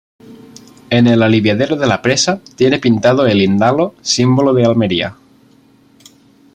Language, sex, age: Spanish, male, 19-29